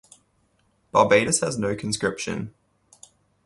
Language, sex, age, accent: English, male, 19-29, Australian English